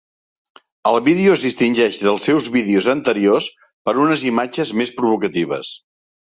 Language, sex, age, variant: Catalan, male, 60-69, Central